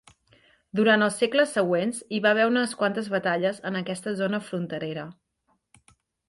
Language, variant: Catalan, Nord-Occidental